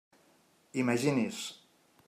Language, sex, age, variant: Catalan, male, 40-49, Nord-Occidental